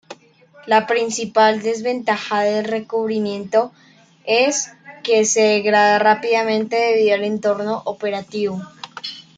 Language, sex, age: Spanish, male, under 19